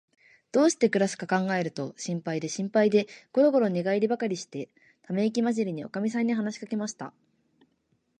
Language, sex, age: Japanese, female, 19-29